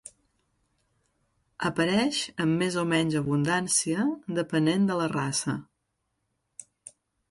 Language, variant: Catalan, Central